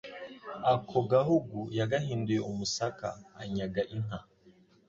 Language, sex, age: Kinyarwanda, male, 19-29